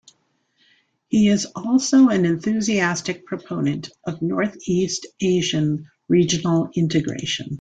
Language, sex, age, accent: English, female, 60-69, United States English